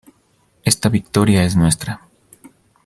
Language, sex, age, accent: Spanish, male, 30-39, Andino-Pacífico: Colombia, Perú, Ecuador, oeste de Bolivia y Venezuela andina